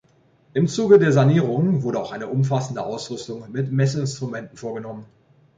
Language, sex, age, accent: German, male, 40-49, Deutschland Deutsch